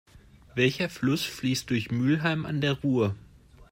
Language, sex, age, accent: German, male, 19-29, Deutschland Deutsch